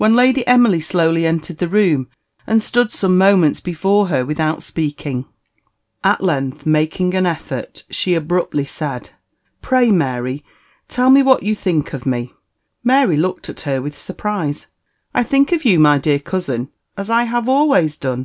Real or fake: real